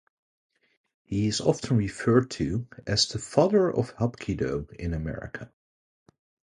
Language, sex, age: English, male, 30-39